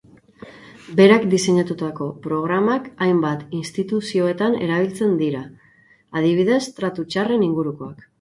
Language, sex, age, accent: Basque, female, 19-29, Mendebalekoa (Araba, Bizkaia, Gipuzkoako mendebaleko herri batzuk)